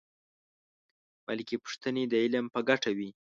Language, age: Pashto, under 19